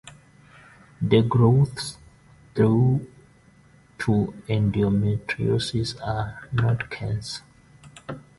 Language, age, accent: English, 19-29, Southern African (South Africa, Zimbabwe, Namibia)